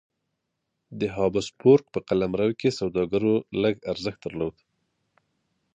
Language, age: Pashto, 30-39